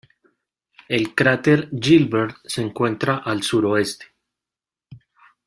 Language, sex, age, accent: Spanish, male, 30-39, Andino-Pacífico: Colombia, Perú, Ecuador, oeste de Bolivia y Venezuela andina